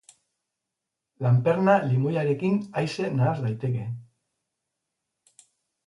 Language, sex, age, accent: Basque, male, 40-49, Mendebalekoa (Araba, Bizkaia, Gipuzkoako mendebaleko herri batzuk)